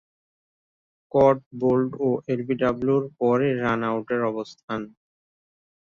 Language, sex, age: Bengali, male, 19-29